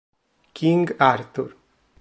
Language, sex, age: Italian, male, 19-29